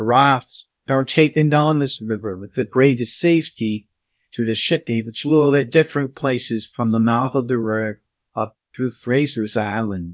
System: TTS, VITS